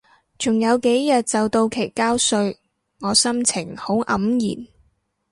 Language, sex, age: Cantonese, female, 19-29